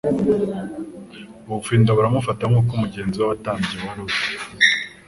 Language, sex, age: Kinyarwanda, male, 19-29